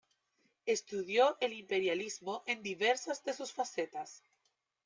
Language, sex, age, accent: Spanish, female, 19-29, Chileno: Chile, Cuyo